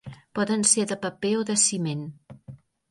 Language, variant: Catalan, Septentrional